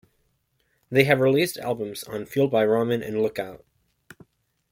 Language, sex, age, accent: English, male, under 19, United States English